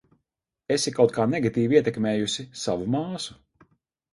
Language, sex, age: Latvian, male, 40-49